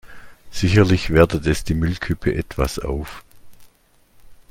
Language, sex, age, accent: German, male, 60-69, Deutschland Deutsch